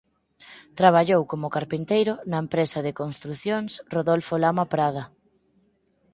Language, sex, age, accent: Galician, female, 19-29, Normativo (estándar)